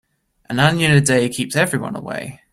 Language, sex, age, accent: English, male, 19-29, England English